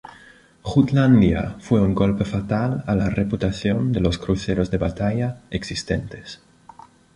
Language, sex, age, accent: Spanish, male, 19-29, España: Norte peninsular (Asturias, Castilla y León, Cantabria, País Vasco, Navarra, Aragón, La Rioja, Guadalajara, Cuenca)